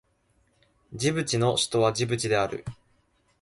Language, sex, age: Japanese, male, 19-29